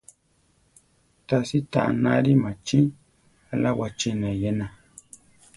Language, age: Central Tarahumara, 19-29